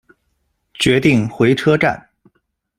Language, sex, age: Chinese, male, 19-29